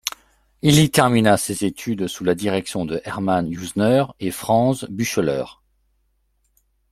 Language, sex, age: French, male, 40-49